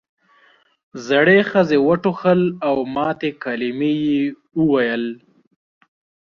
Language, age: Pashto, 19-29